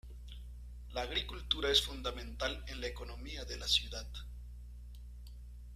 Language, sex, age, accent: Spanish, male, 50-59, México